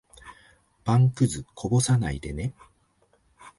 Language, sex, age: Japanese, male, 50-59